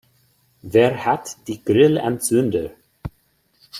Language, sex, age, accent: German, male, 30-39, Amerikanisches Deutsch